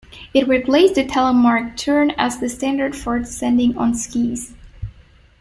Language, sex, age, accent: English, female, 19-29, United States English